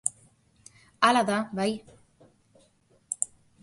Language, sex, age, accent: Basque, female, 30-39, Mendebalekoa (Araba, Bizkaia, Gipuzkoako mendebaleko herri batzuk)